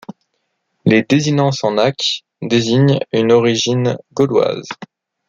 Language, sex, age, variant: French, male, 19-29, Français de métropole